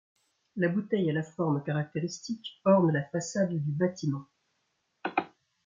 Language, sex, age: French, female, 60-69